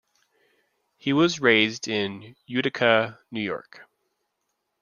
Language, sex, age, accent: English, male, 30-39, United States English